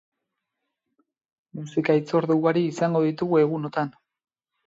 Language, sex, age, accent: Basque, male, 30-39, Mendebalekoa (Araba, Bizkaia, Gipuzkoako mendebaleko herri batzuk)